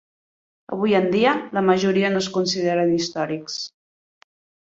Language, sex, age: Catalan, female, 30-39